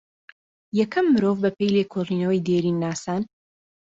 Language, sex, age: Central Kurdish, female, 19-29